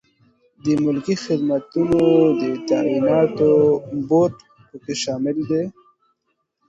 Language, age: Pashto, 19-29